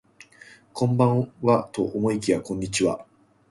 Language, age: Japanese, 30-39